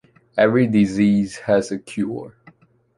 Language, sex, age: English, male, 19-29